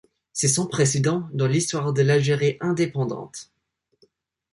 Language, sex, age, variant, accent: French, male, 19-29, Français d'Europe, Français du Royaume-Uni